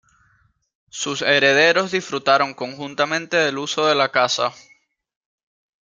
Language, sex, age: Spanish, male, 19-29